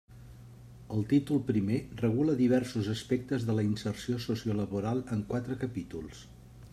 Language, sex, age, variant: Catalan, male, 50-59, Central